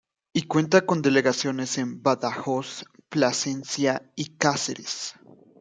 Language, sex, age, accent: Spanish, male, 19-29, México